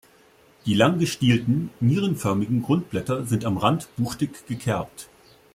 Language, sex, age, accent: German, male, 30-39, Deutschland Deutsch